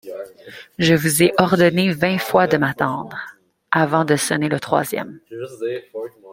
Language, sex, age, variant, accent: French, female, 19-29, Français d'Amérique du Nord, Français du Canada